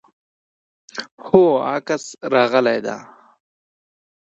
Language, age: Pashto, 19-29